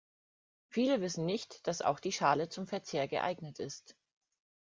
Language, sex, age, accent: German, female, 40-49, Deutschland Deutsch